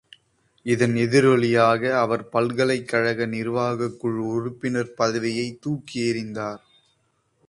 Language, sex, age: Tamil, male, 19-29